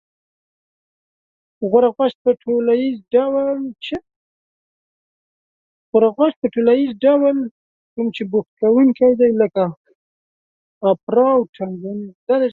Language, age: Pashto, 19-29